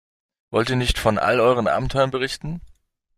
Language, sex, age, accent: German, male, 19-29, Deutschland Deutsch